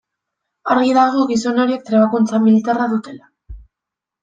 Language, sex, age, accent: Basque, female, 19-29, Mendebalekoa (Araba, Bizkaia, Gipuzkoako mendebaleko herri batzuk)